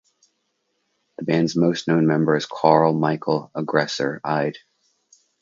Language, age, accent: English, 40-49, United States English